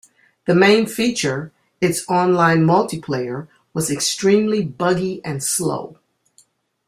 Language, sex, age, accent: English, female, 60-69, United States English